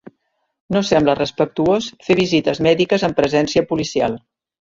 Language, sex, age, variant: Catalan, female, 60-69, Central